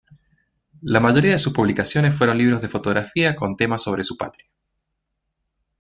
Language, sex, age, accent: Spanish, male, 30-39, Chileno: Chile, Cuyo